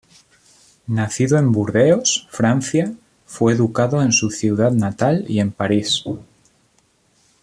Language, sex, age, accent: Spanish, male, 19-29, España: Centro-Sur peninsular (Madrid, Toledo, Castilla-La Mancha)